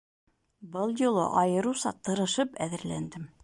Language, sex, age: Bashkir, female, 50-59